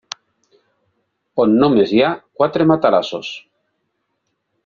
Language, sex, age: Catalan, male, 40-49